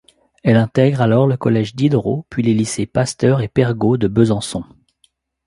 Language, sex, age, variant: French, male, 40-49, Français de métropole